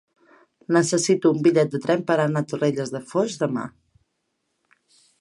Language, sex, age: Catalan, female, 19-29